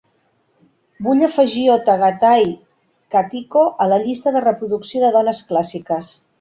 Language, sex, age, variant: Catalan, female, 50-59, Central